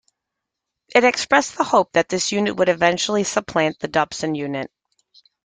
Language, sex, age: English, female, 40-49